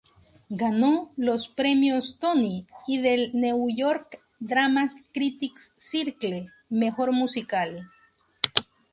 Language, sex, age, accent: Spanish, female, 19-29, América central